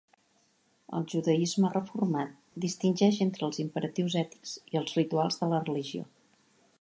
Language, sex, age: Catalan, female, 50-59